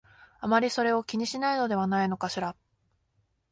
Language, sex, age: Japanese, female, 19-29